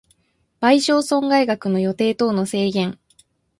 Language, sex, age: Japanese, female, 19-29